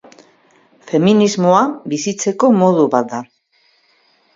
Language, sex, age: Basque, female, 60-69